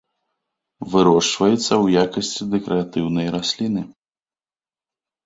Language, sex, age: Belarusian, male, 30-39